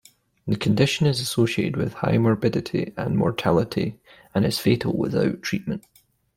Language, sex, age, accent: English, male, 19-29, Scottish English